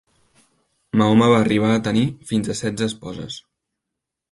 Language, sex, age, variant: Catalan, male, 19-29, Central